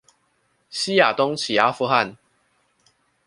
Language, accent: Chinese, 出生地：臺北市